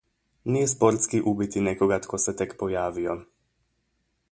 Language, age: Croatian, 19-29